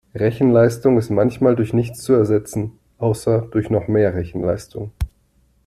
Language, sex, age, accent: German, male, 30-39, Deutschland Deutsch